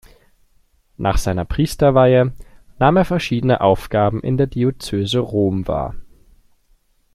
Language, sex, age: German, male, 19-29